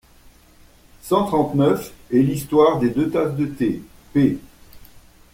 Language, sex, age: French, male, 70-79